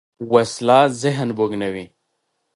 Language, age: Pashto, 19-29